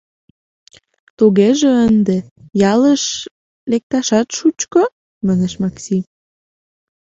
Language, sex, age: Mari, female, 19-29